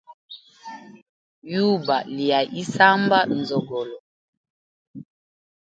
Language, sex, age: Hemba, female, 19-29